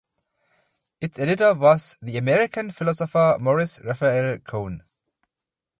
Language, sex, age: English, male, 30-39